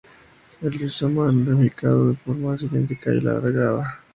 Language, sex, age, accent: Spanish, male, 19-29, México